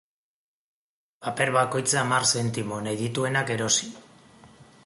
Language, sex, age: Basque, male, 50-59